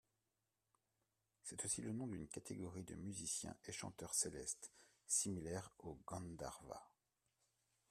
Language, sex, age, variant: French, male, 30-39, Français de métropole